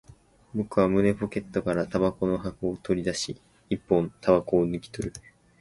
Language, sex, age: Japanese, male, 19-29